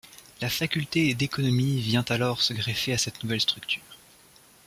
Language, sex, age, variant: French, male, 19-29, Français de métropole